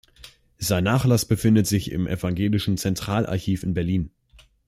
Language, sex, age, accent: German, male, under 19, Deutschland Deutsch